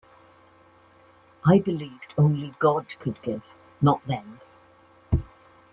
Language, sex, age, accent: English, female, 60-69, Welsh English